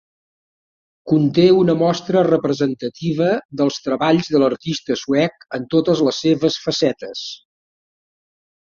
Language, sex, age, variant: Catalan, male, 60-69, Central